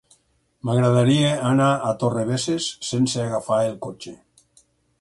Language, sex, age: Catalan, male, 60-69